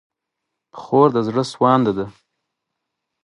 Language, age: Pashto, 19-29